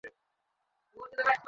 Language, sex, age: Bengali, male, 19-29